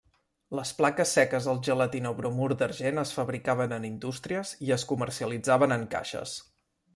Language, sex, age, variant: Catalan, male, 19-29, Central